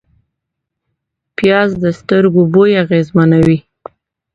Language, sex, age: Pashto, female, 19-29